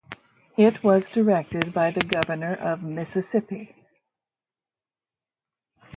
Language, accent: English, United States English